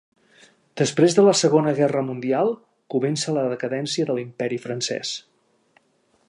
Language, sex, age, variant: Catalan, male, 60-69, Central